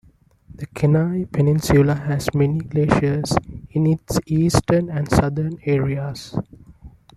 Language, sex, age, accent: English, male, 19-29, India and South Asia (India, Pakistan, Sri Lanka)